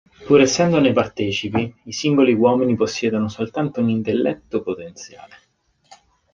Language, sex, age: Italian, male, 19-29